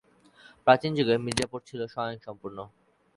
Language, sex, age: Bengali, male, 19-29